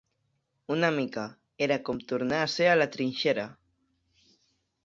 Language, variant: Catalan, Central